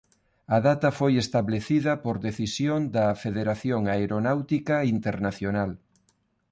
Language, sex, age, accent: Galician, male, 30-39, Neofalante